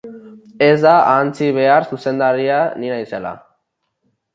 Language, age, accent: Basque, 19-29, Erdialdekoa edo Nafarra (Gipuzkoa, Nafarroa)